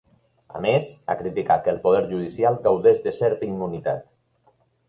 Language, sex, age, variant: Catalan, male, 50-59, Balear